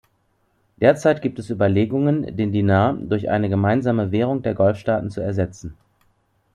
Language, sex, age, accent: German, male, 30-39, Deutschland Deutsch